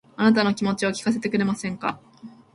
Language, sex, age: Japanese, female, 19-29